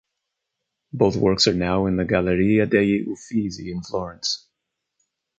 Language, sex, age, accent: English, male, 40-49, United States English